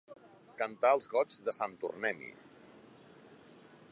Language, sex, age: Catalan, male, 50-59